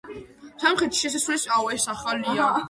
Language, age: Georgian, under 19